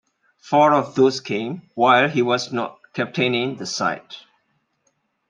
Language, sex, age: English, male, 40-49